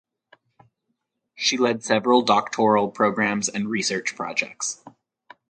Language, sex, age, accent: English, male, 30-39, United States English